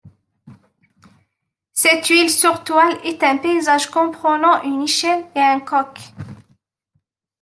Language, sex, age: French, female, 19-29